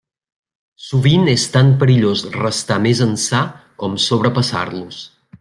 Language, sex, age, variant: Catalan, male, 40-49, Central